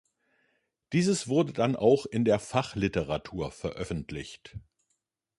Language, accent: German, Deutschland Deutsch